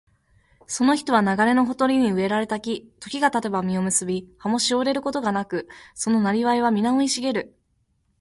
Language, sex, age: Japanese, female, 19-29